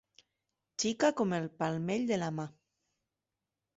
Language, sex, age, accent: Catalan, female, 40-49, valencià; Tortosí